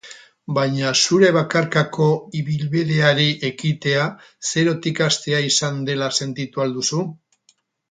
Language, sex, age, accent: Basque, male, 60-69, Erdialdekoa edo Nafarra (Gipuzkoa, Nafarroa)